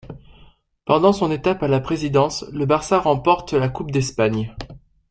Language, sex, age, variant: French, male, 19-29, Français de métropole